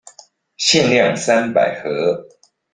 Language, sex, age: Chinese, male, 40-49